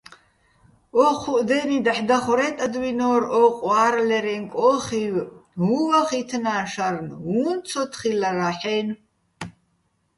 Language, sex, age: Bats, female, 70-79